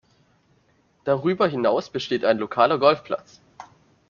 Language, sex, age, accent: German, male, under 19, Deutschland Deutsch